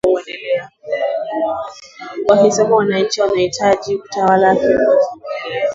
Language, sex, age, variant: Swahili, female, 19-29, Kiswahili cha Bara ya Kenya